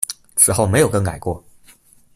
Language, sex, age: Chinese, male, under 19